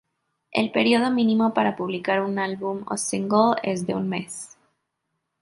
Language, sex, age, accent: Spanish, female, 19-29, México